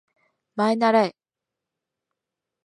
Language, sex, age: Japanese, female, 19-29